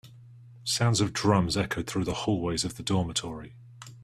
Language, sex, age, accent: English, male, 30-39, England English